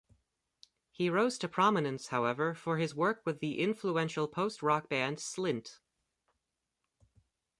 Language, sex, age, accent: English, male, under 19, United States English